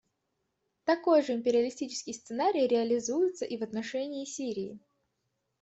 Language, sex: Russian, female